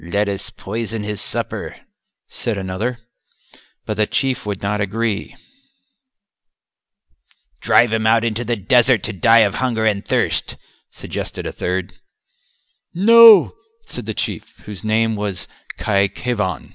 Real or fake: real